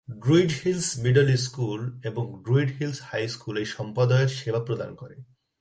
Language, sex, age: Bengali, male, 30-39